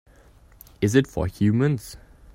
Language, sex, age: English, male, under 19